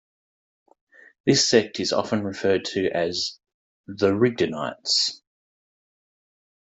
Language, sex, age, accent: English, male, 40-49, Australian English